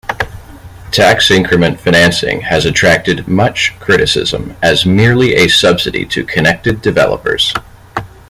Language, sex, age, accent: English, male, 30-39, United States English